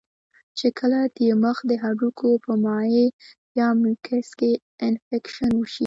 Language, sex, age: Pashto, female, 19-29